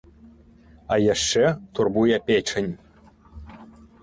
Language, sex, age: Belarusian, male, 19-29